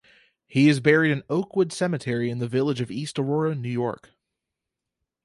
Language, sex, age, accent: English, male, 19-29, United States English